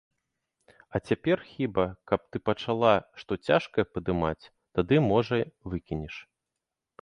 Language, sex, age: Belarusian, male, 30-39